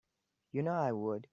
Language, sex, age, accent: English, male, under 19, India and South Asia (India, Pakistan, Sri Lanka)